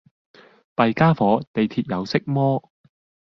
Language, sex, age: Cantonese, male, 30-39